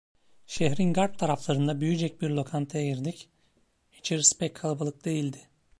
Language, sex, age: Turkish, male, 30-39